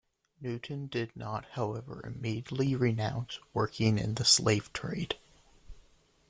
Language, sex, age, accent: English, male, 19-29, United States English